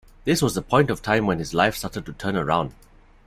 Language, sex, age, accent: English, male, 30-39, Singaporean English